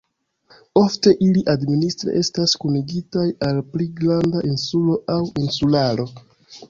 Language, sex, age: Esperanto, male, 19-29